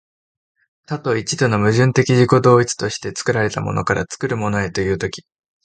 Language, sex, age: Japanese, male, 19-29